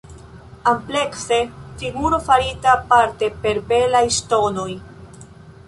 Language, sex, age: Esperanto, female, 19-29